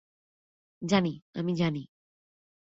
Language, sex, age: Bengali, female, 19-29